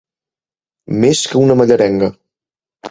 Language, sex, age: Catalan, male, 19-29